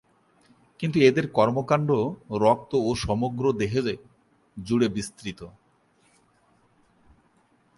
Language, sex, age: Bengali, male, 30-39